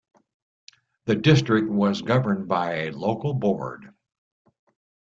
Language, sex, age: English, male, 70-79